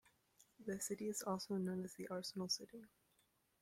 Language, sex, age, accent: English, male, under 19, United States English